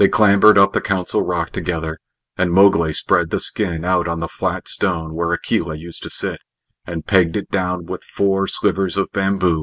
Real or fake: real